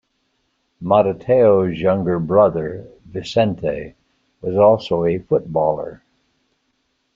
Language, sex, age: English, male, 80-89